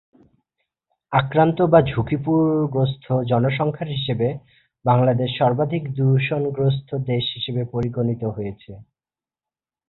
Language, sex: Bengali, male